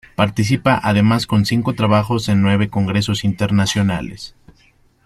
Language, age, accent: Spanish, 30-39, México